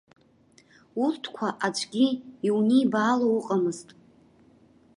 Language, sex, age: Abkhazian, female, under 19